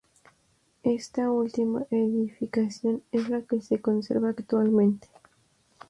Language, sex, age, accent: Spanish, female, under 19, México